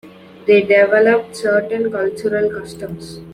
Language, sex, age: English, male, under 19